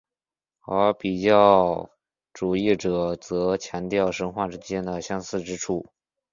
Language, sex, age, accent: Chinese, male, under 19, 出生地：浙江省